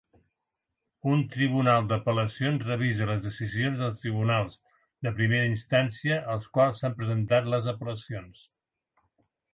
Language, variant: Catalan, Septentrional